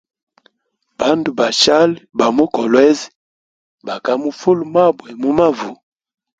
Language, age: Hemba, 19-29